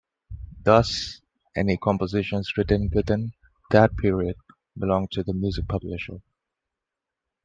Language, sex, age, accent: English, male, 19-29, India and South Asia (India, Pakistan, Sri Lanka)